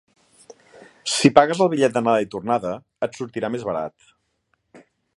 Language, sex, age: Catalan, male, 40-49